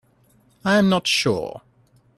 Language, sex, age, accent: English, male, 30-39, England English